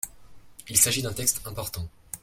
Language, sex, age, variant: French, male, under 19, Français de métropole